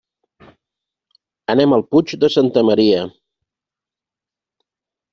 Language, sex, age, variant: Catalan, male, 50-59, Central